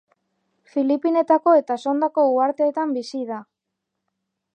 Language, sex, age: Basque, female, 19-29